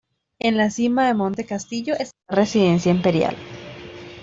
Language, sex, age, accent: Spanish, female, 19-29, Andino-Pacífico: Colombia, Perú, Ecuador, oeste de Bolivia y Venezuela andina